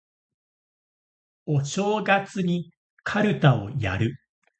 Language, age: Japanese, 40-49